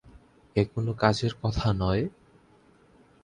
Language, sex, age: Bengali, male, 19-29